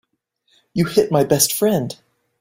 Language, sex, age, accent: English, male, 40-49, United States English